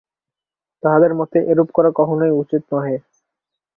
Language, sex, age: Bengali, male, 19-29